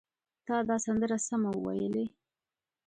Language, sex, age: Pashto, female, 19-29